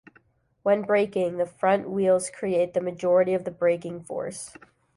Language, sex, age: English, female, 19-29